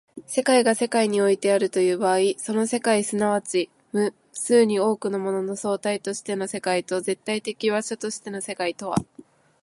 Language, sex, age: Japanese, female, 19-29